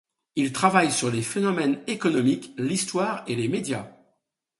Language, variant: French, Français de métropole